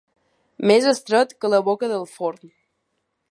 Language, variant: Catalan, Balear